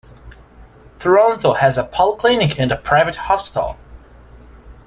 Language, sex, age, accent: English, male, under 19, United States English